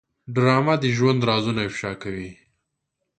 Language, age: Pashto, 30-39